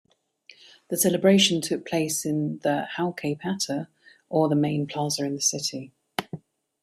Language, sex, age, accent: English, female, 40-49, England English